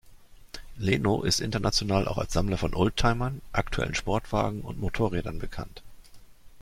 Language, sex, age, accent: German, male, 50-59, Deutschland Deutsch